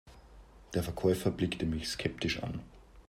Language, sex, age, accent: German, male, 50-59, Österreichisches Deutsch